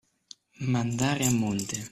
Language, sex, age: Italian, male, 19-29